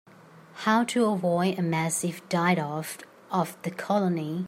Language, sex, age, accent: English, female, 19-29, England English